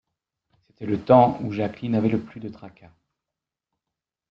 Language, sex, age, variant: French, male, 40-49, Français de métropole